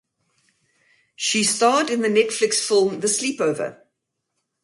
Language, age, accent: English, 50-59, Southern African (South Africa, Zimbabwe, Namibia)